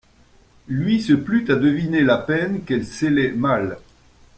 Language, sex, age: French, male, 70-79